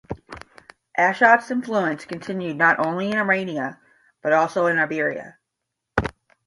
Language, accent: English, United States English